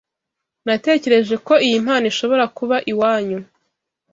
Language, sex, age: Kinyarwanda, female, 19-29